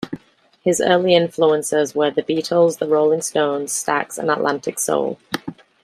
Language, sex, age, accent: English, female, 30-39, England English